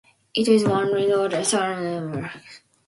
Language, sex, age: English, female, 19-29